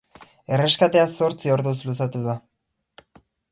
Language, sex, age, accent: Basque, male, 19-29, Erdialdekoa edo Nafarra (Gipuzkoa, Nafarroa)